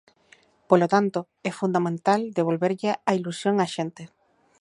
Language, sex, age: Galician, female, 30-39